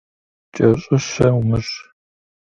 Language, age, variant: Kabardian, 50-59, Адыгэбзэ (Къэбэрдей, Кирил, псоми зэдай)